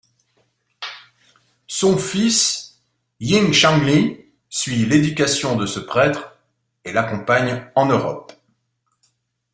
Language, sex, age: French, male, 50-59